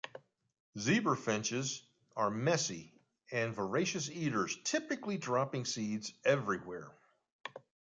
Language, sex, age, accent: English, male, 70-79, United States English